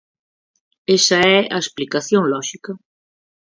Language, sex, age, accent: Galician, female, 40-49, Oriental (común en zona oriental)